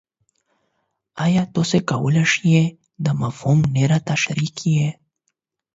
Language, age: Pashto, 19-29